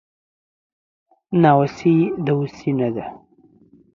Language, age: Pashto, under 19